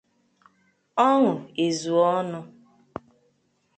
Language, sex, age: Igbo, female, 30-39